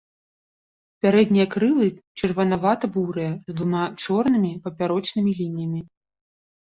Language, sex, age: Belarusian, female, 30-39